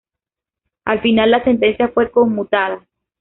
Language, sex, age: Spanish, female, 19-29